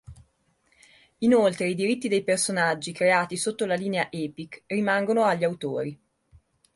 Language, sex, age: Italian, male, 30-39